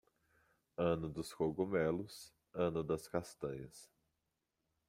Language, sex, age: Portuguese, male, 30-39